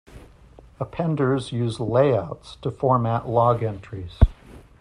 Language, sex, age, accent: English, male, 50-59, United States English